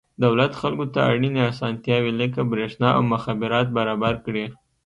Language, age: Pashto, 19-29